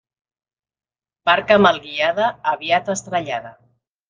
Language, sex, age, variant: Catalan, female, 40-49, Central